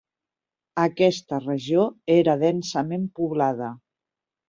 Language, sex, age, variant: Catalan, female, 40-49, Central